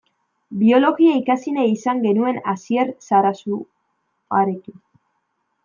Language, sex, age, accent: Basque, female, 19-29, Mendebalekoa (Araba, Bizkaia, Gipuzkoako mendebaleko herri batzuk)